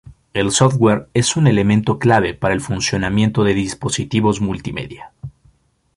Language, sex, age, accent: Spanish, male, 19-29, México